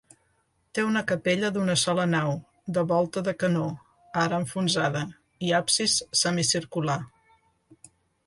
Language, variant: Catalan, Central